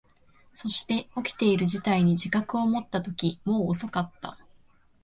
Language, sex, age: Japanese, female, 19-29